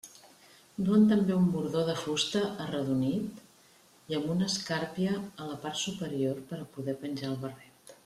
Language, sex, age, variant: Catalan, female, 50-59, Central